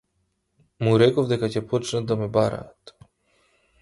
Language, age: Macedonian, 19-29